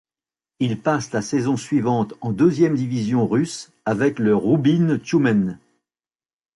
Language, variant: French, Français de métropole